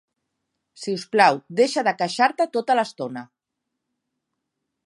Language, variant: Catalan, Central